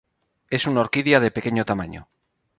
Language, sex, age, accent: Spanish, male, 30-39, España: Norte peninsular (Asturias, Castilla y León, Cantabria, País Vasco, Navarra, Aragón, La Rioja, Guadalajara, Cuenca)